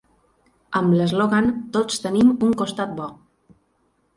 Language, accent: Catalan, balear; central